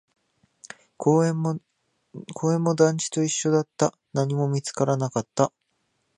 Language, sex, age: Japanese, male, 19-29